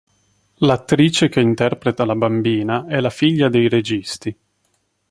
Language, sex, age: Italian, male, 30-39